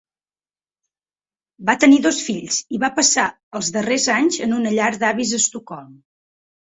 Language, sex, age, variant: Catalan, female, 19-29, Central